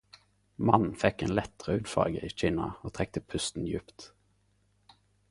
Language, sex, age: Norwegian Nynorsk, male, 19-29